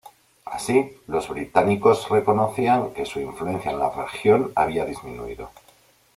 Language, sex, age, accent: Spanish, male, 40-49, España: Norte peninsular (Asturias, Castilla y León, Cantabria, País Vasco, Navarra, Aragón, La Rioja, Guadalajara, Cuenca)